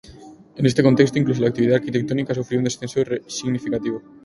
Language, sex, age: Spanish, male, 19-29